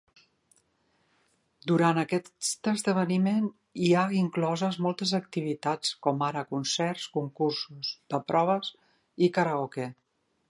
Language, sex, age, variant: Catalan, female, 60-69, Central